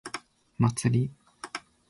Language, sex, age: Japanese, male, 19-29